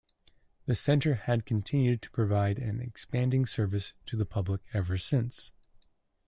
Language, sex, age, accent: English, male, 30-39, Canadian English